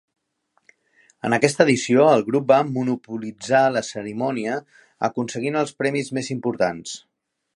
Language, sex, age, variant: Catalan, male, 30-39, Central